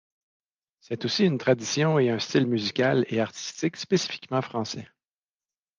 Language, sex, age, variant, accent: French, male, 50-59, Français d'Amérique du Nord, Français du Canada